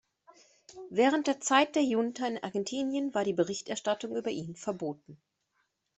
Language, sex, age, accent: German, female, 30-39, Deutschland Deutsch